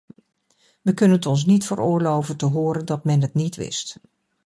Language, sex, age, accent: Dutch, female, 60-69, Nederlands Nederlands